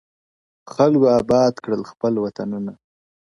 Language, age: Pashto, 19-29